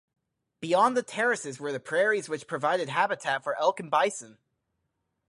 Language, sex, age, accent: English, male, under 19, United States English